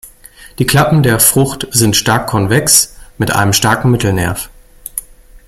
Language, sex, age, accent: German, male, 40-49, Deutschland Deutsch